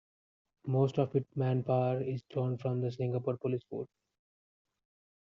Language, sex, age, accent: English, male, 19-29, India and South Asia (India, Pakistan, Sri Lanka)